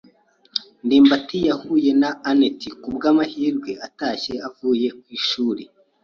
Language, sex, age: Kinyarwanda, male, 19-29